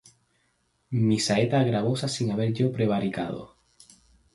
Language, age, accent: Spanish, 19-29, España: Islas Canarias